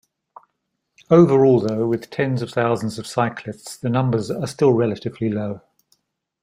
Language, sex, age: English, male, 60-69